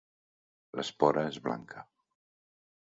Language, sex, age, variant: Catalan, male, 60-69, Central